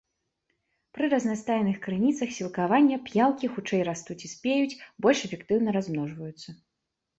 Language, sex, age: Belarusian, female, 19-29